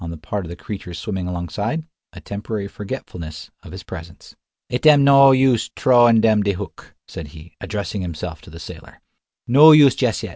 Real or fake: real